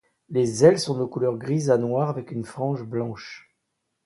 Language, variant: French, Français de métropole